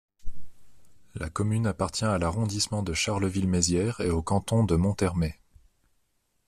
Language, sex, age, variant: French, male, 30-39, Français de métropole